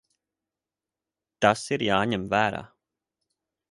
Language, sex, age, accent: Latvian, male, 30-39, bez akcenta